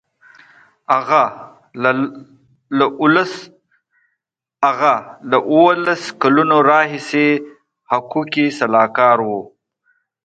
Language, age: Pashto, 40-49